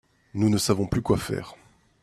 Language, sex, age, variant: French, male, 30-39, Français de métropole